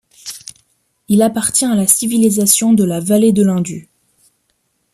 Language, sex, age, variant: French, female, 19-29, Français de métropole